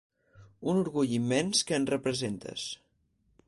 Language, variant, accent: Catalan, Central, central